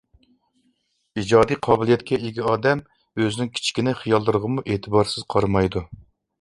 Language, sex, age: Uyghur, male, 40-49